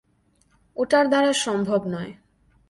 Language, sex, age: Bengali, female, 19-29